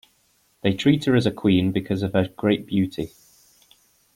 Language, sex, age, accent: English, male, 19-29, England English